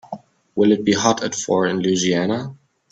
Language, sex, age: English, male, 19-29